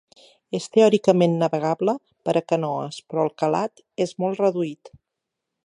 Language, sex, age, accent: Catalan, female, 50-59, central; septentrional